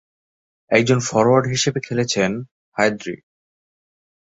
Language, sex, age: Bengali, male, 19-29